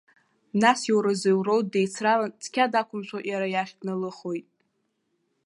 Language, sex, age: Abkhazian, female, 19-29